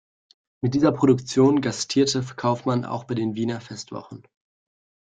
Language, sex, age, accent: German, male, 19-29, Deutschland Deutsch